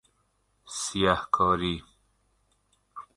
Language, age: Persian, 40-49